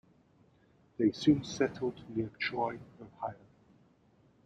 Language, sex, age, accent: English, male, 40-49, Southern African (South Africa, Zimbabwe, Namibia)